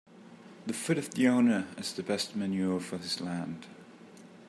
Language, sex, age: English, male, 30-39